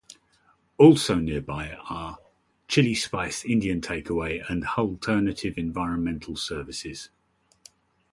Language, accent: English, England English